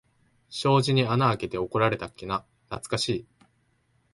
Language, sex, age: Japanese, male, 19-29